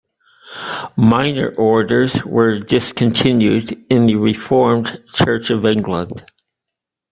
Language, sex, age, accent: English, male, 60-69, United States English